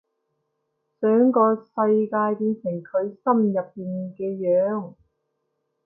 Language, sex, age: Cantonese, female, 19-29